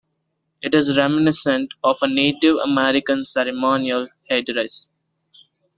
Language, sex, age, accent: English, male, under 19, India and South Asia (India, Pakistan, Sri Lanka)